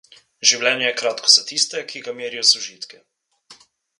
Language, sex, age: Slovenian, male, 19-29